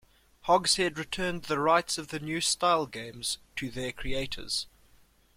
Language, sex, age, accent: English, male, 19-29, Southern African (South Africa, Zimbabwe, Namibia)